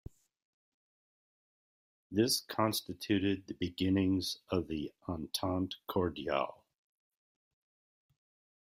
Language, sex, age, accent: English, male, 50-59, United States English